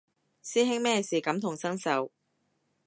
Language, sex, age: Cantonese, female, 30-39